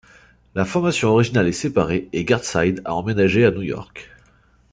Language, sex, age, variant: French, male, 30-39, Français de métropole